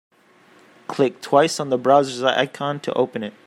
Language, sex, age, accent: English, male, 30-39, United States English